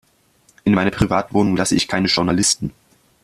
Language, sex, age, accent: German, male, under 19, Deutschland Deutsch